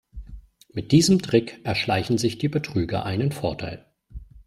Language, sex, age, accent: German, male, 40-49, Deutschland Deutsch